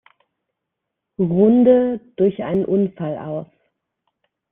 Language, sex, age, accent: German, female, 30-39, Deutschland Deutsch